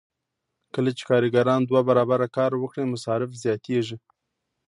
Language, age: Pashto, 19-29